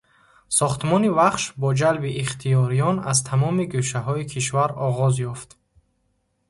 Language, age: Tajik, 19-29